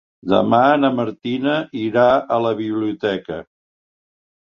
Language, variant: Catalan, Central